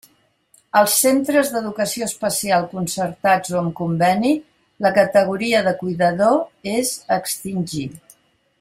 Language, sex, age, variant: Catalan, female, 60-69, Central